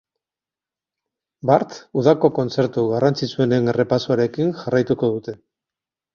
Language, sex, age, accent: Basque, male, 50-59, Mendebalekoa (Araba, Bizkaia, Gipuzkoako mendebaleko herri batzuk)